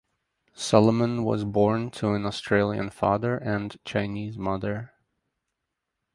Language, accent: English, United States English